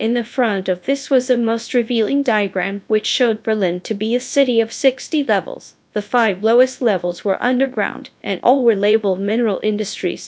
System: TTS, GradTTS